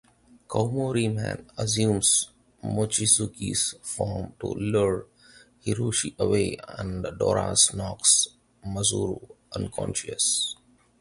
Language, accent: English, India and South Asia (India, Pakistan, Sri Lanka)